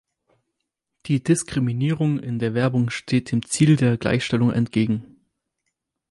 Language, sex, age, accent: German, male, 19-29, Deutschland Deutsch